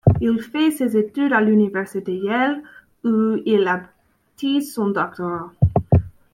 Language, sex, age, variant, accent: French, female, under 19, Français d'Amérique du Nord, Français des États-Unis